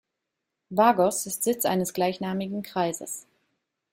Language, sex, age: German, female, 30-39